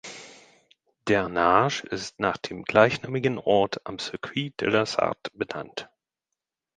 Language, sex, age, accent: German, male, 40-49, Deutschland Deutsch; Hochdeutsch